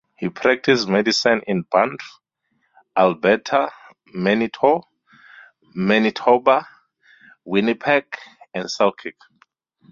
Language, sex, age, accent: English, male, 30-39, Southern African (South Africa, Zimbabwe, Namibia)